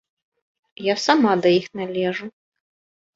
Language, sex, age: Belarusian, female, 30-39